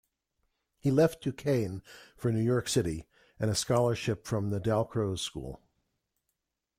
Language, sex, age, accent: English, male, 70-79, United States English